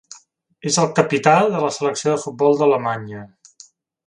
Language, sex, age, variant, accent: Catalan, male, 30-39, Central, central